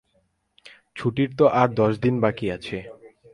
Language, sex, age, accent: Bengali, male, 19-29, প্রমিত; চলিত